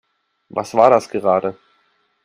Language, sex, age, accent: German, male, 30-39, Deutschland Deutsch